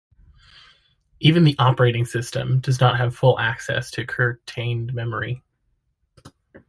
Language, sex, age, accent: English, male, 30-39, United States English